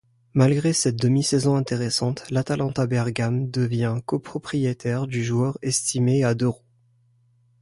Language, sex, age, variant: French, male, 19-29, Français du nord de l'Afrique